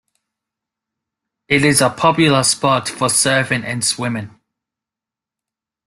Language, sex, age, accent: English, male, 19-29, Australian English